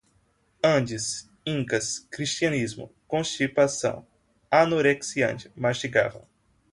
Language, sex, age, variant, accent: Portuguese, male, 19-29, Portuguese (Brasil), Nordestino